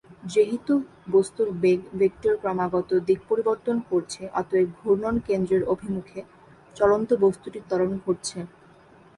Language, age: Bengali, 19-29